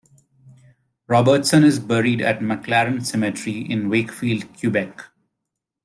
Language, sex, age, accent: English, male, 30-39, India and South Asia (India, Pakistan, Sri Lanka)